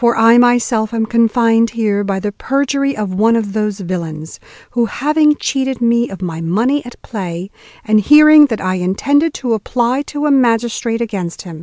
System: none